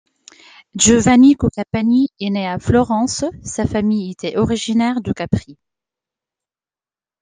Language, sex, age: French, female, 19-29